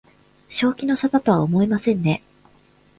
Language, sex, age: Japanese, female, 19-29